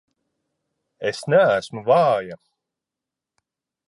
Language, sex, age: Latvian, male, 40-49